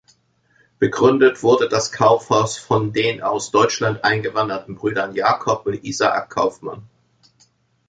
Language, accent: German, Deutschland Deutsch